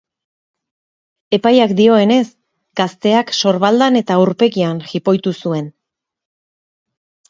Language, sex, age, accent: Basque, female, 40-49, Erdialdekoa edo Nafarra (Gipuzkoa, Nafarroa)